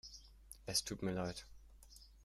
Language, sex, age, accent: German, male, under 19, Deutschland Deutsch